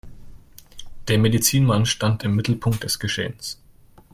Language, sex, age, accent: German, male, 19-29, Deutschland Deutsch